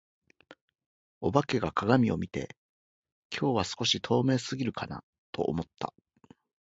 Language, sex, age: Japanese, male, 40-49